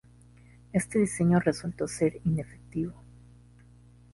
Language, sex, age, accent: Spanish, male, under 19, Andino-Pacífico: Colombia, Perú, Ecuador, oeste de Bolivia y Venezuela andina